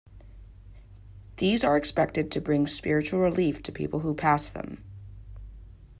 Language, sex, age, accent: English, female, 30-39, United States English